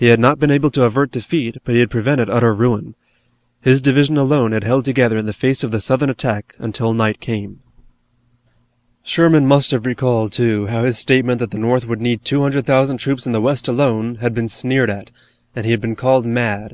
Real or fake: real